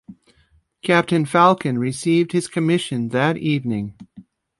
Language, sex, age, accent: English, male, 50-59, United States English